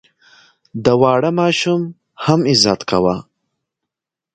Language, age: Pashto, 19-29